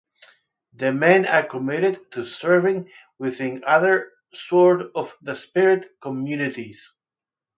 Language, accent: English, Canadian English